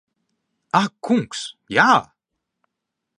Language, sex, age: Latvian, male, 30-39